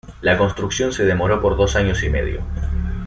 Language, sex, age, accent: Spanish, male, 19-29, Rioplatense: Argentina, Uruguay, este de Bolivia, Paraguay